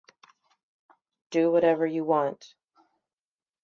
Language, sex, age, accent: English, female, 30-39, United States English